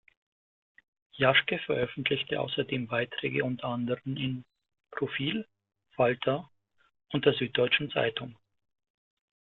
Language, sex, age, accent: German, male, 40-49, Deutschland Deutsch